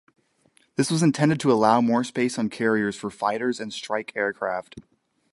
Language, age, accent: English, 19-29, United States English